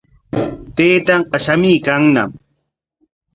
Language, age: Corongo Ancash Quechua, 40-49